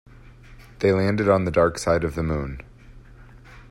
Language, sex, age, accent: English, male, 30-39, United States English